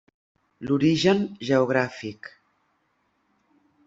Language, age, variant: Catalan, 60-69, Central